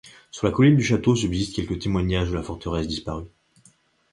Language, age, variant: French, 30-39, Français de métropole